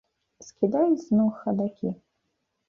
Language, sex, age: Belarusian, female, 30-39